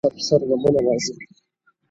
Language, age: Pashto, 19-29